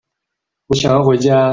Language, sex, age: Chinese, male, 19-29